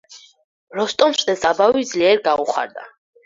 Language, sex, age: Georgian, female, under 19